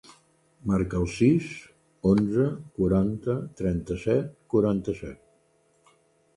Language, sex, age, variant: Catalan, male, 70-79, Central